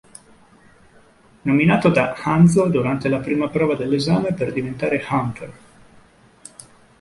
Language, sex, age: Italian, male, 50-59